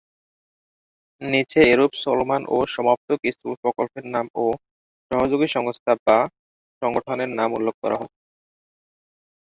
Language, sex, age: Bengali, male, 19-29